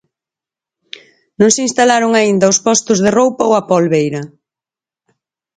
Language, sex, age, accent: Galician, female, 40-49, Central (gheada)